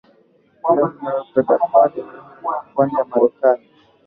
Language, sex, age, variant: Swahili, male, 19-29, Kiswahili cha Bara ya Kenya